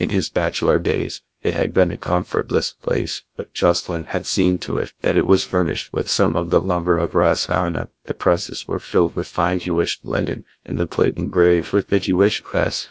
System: TTS, GlowTTS